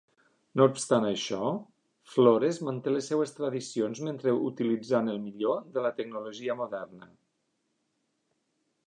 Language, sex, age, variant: Catalan, male, 40-49, Nord-Occidental